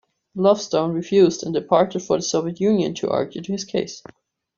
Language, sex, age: English, female, 19-29